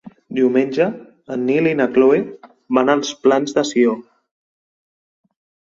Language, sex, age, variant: Catalan, male, 19-29, Central